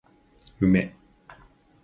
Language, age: Japanese, 40-49